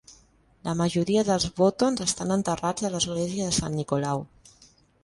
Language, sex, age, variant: Catalan, female, 30-39, Central